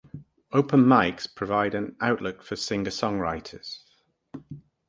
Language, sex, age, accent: English, male, 60-69, England English